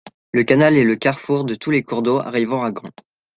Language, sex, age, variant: French, male, under 19, Français de métropole